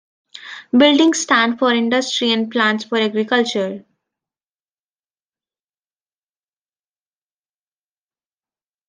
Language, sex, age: English, female, 19-29